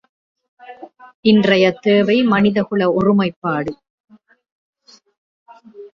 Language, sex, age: Tamil, female, 40-49